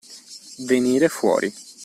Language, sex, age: Italian, male, 19-29